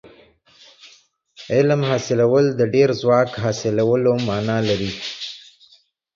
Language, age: Pashto, 30-39